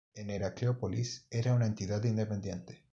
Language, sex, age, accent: Spanish, male, 19-29, Chileno: Chile, Cuyo